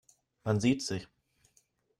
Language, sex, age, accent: German, male, 19-29, Deutschland Deutsch